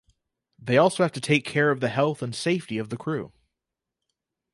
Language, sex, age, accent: English, male, 19-29, United States English